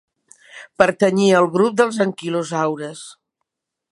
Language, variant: Catalan, Central